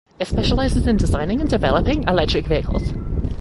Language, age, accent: English, 19-29, England English